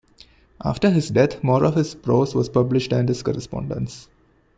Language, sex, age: English, male, 19-29